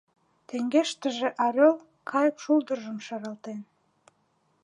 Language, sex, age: Mari, female, 19-29